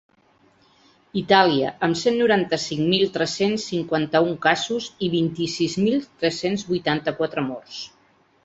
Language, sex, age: Catalan, female, 60-69